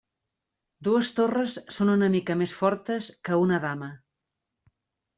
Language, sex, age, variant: Catalan, female, 50-59, Central